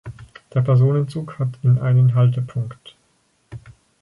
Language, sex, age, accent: German, male, 19-29, Deutschland Deutsch; Schweizerdeutsch